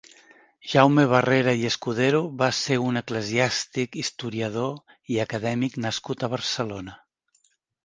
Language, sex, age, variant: Catalan, male, 50-59, Central